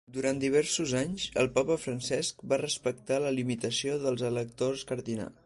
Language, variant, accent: Catalan, Central, central